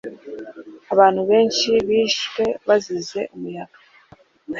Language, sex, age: Kinyarwanda, female, 30-39